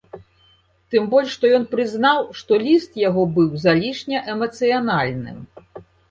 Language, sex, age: Belarusian, female, 60-69